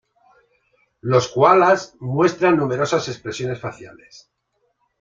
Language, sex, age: Spanish, male, 50-59